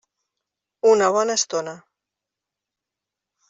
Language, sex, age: Catalan, female, 50-59